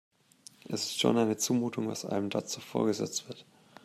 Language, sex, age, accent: German, male, 19-29, Deutschland Deutsch